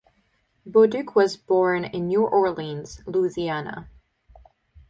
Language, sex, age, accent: English, female, 19-29, United States English